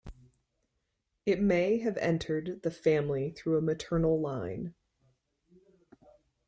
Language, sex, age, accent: English, female, 30-39, United States English